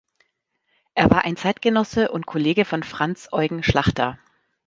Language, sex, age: German, female, 40-49